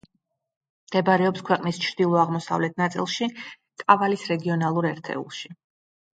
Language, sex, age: Georgian, female, 40-49